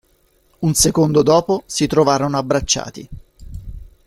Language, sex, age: Italian, male, 50-59